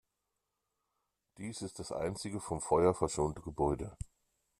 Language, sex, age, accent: German, male, 40-49, Deutschland Deutsch